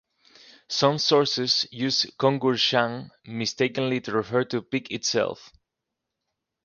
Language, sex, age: English, male, 19-29